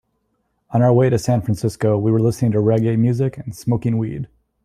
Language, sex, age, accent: English, male, 30-39, United States English